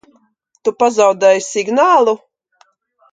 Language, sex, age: Latvian, female, 30-39